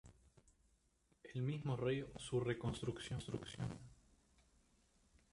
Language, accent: Spanish, Rioplatense: Argentina, Uruguay, este de Bolivia, Paraguay